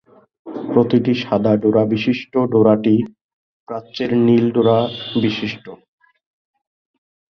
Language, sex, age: Bengali, male, 19-29